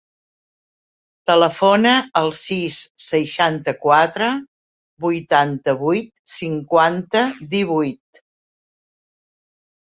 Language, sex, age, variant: Catalan, female, 70-79, Central